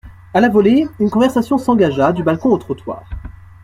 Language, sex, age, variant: French, male, 19-29, Français de métropole